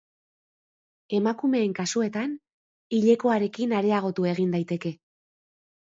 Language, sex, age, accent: Basque, female, 40-49, Erdialdekoa edo Nafarra (Gipuzkoa, Nafarroa)